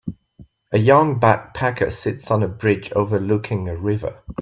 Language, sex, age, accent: English, male, 40-49, England English